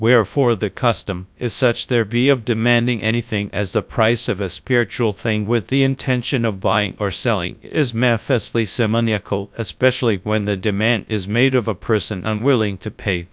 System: TTS, GradTTS